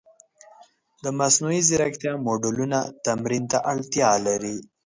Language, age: Pashto, 19-29